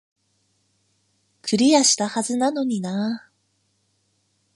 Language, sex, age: Japanese, female, 19-29